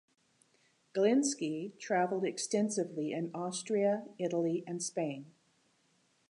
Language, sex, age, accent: English, female, 60-69, United States English